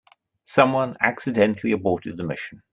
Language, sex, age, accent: English, male, 60-69, England English